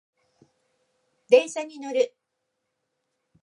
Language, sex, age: Japanese, female, 50-59